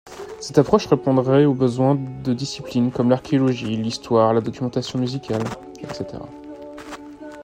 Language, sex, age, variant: French, male, 19-29, Français de métropole